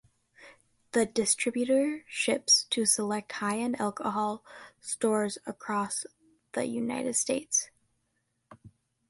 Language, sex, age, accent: English, female, under 19, United States English